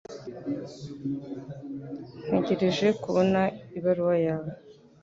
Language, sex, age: Kinyarwanda, female, 19-29